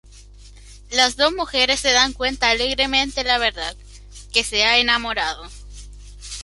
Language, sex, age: Spanish, male, under 19